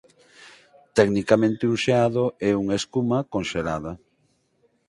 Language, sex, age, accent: Galician, male, 50-59, Normativo (estándar)